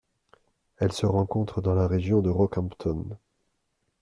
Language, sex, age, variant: French, male, 30-39, Français de métropole